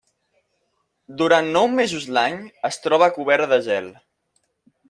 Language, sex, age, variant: Catalan, male, under 19, Central